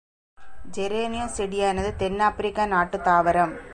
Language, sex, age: Tamil, female, 40-49